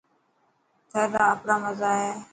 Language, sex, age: Dhatki, female, 19-29